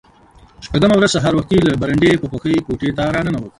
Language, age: Pashto, 40-49